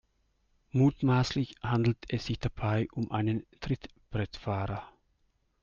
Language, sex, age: German, male, 50-59